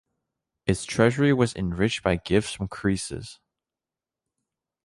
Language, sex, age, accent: English, male, under 19, United States English